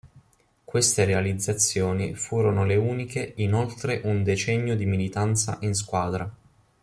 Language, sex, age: Italian, male, 19-29